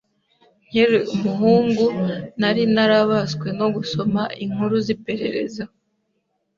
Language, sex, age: Kinyarwanda, female, 19-29